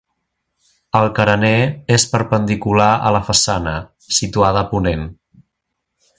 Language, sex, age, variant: Catalan, male, 19-29, Central